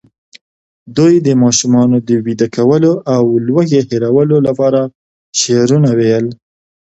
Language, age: Pashto, 30-39